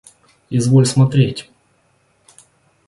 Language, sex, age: Russian, male, 30-39